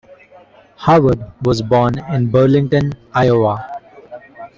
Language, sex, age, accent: English, male, 19-29, India and South Asia (India, Pakistan, Sri Lanka)